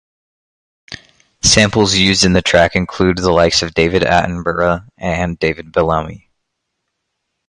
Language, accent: English, United States English